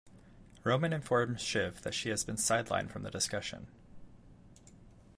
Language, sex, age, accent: English, male, 19-29, Canadian English